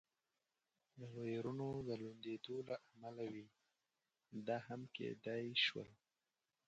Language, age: Pashto, 19-29